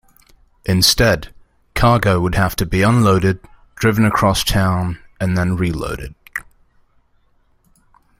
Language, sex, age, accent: English, male, 19-29, England English